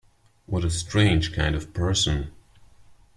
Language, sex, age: English, male, 19-29